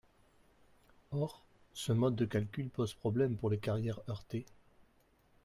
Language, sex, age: French, male, 60-69